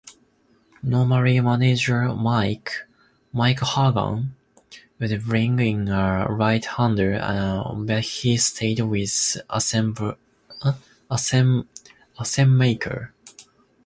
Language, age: English, 19-29